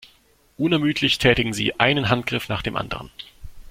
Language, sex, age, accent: German, male, 19-29, Deutschland Deutsch